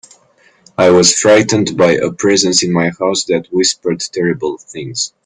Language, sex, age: English, male, 19-29